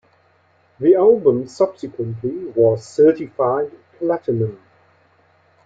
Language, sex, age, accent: English, male, 40-49, Southern African (South Africa, Zimbabwe, Namibia)